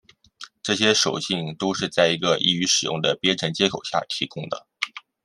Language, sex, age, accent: Chinese, male, 19-29, 出生地：江苏省